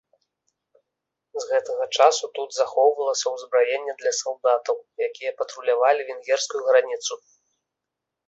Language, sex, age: Belarusian, male, 30-39